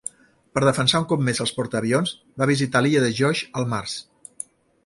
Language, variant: Catalan, Central